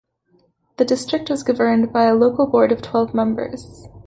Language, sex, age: English, female, 19-29